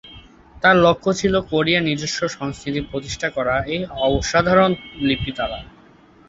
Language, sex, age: Bengali, male, under 19